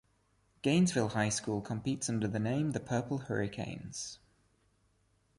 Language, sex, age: English, male, 30-39